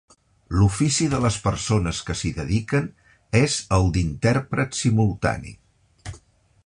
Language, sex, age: Catalan, male, 60-69